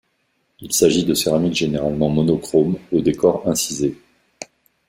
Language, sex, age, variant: French, male, 50-59, Français de métropole